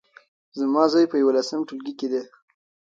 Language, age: Pashto, 19-29